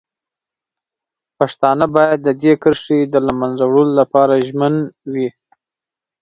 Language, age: Pashto, 30-39